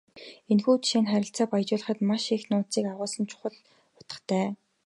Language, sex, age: Mongolian, female, 19-29